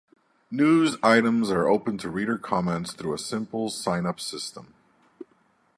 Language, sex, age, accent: English, male, 30-39, United States English